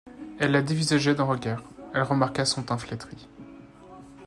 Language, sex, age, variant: French, male, 19-29, Français de métropole